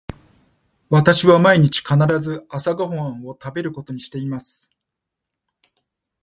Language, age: Japanese, 40-49